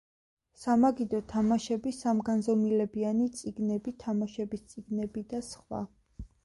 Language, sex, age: Georgian, female, 30-39